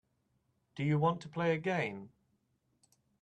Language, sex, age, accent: English, male, 19-29, New Zealand English